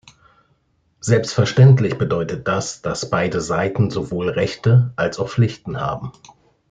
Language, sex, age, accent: German, male, 40-49, Deutschland Deutsch